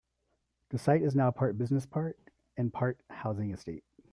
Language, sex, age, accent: English, male, 30-39, United States English